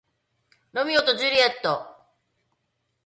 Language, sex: Japanese, female